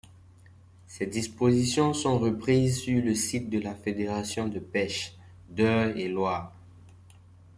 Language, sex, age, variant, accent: French, male, 19-29, Français d'Afrique subsaharienne et des îles africaines, Français de Côte d’Ivoire